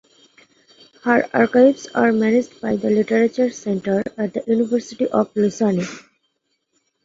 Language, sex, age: English, female, 19-29